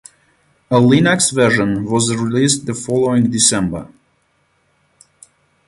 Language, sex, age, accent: English, male, 30-39, United States English; Australian English